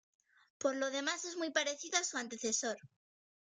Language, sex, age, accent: Spanish, female, under 19, España: Norte peninsular (Asturias, Castilla y León, Cantabria, País Vasco, Navarra, Aragón, La Rioja, Guadalajara, Cuenca)